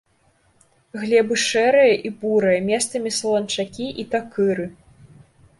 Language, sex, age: Belarusian, female, 19-29